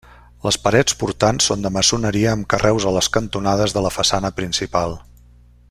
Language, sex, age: Catalan, male, 60-69